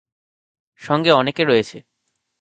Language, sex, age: Bengali, male, 19-29